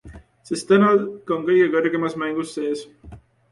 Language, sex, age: Estonian, male, 19-29